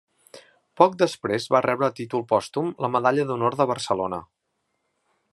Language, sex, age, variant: Catalan, male, 40-49, Central